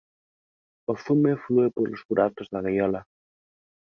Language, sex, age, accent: Galician, male, 19-29, Normativo (estándar)